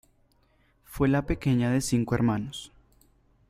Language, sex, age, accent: Spanish, male, under 19, Andino-Pacífico: Colombia, Perú, Ecuador, oeste de Bolivia y Venezuela andina